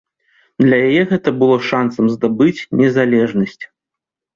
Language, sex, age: Belarusian, male, 30-39